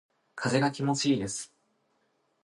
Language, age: Japanese, 19-29